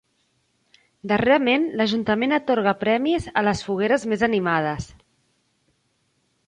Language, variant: Catalan, Central